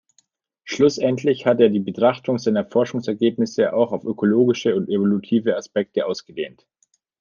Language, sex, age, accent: German, male, 19-29, Deutschland Deutsch